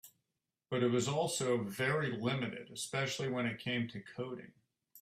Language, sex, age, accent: English, male, 50-59, United States English